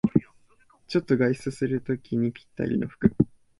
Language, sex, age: Japanese, male, 19-29